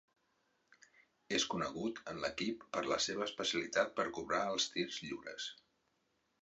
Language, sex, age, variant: Catalan, male, 40-49, Central